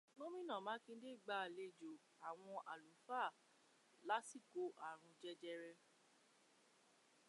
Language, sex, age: Yoruba, female, 19-29